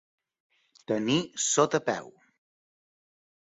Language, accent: Catalan, mallorquí